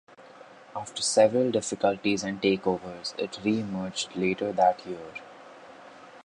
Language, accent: English, India and South Asia (India, Pakistan, Sri Lanka)